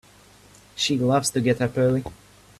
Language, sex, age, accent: English, male, under 19, Canadian English